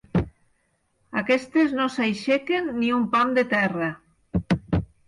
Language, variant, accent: Catalan, Nord-Occidental, nord-occidental